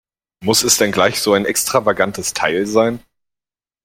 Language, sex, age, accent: German, male, 19-29, Deutschland Deutsch